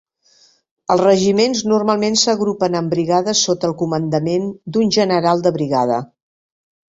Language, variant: Catalan, Septentrional